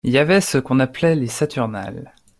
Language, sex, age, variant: French, male, 19-29, Français de métropole